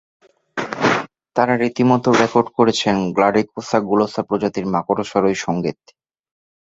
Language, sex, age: Bengali, male, 19-29